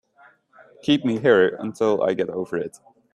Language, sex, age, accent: English, male, 19-29, United States English